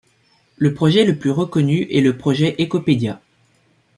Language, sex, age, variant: French, male, 19-29, Français de métropole